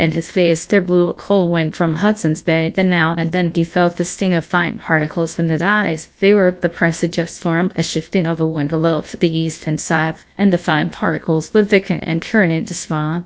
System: TTS, GlowTTS